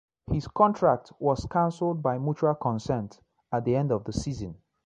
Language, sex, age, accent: English, male, 19-29, Southern African (South Africa, Zimbabwe, Namibia)